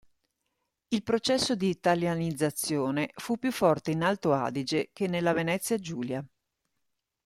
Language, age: Italian, 50-59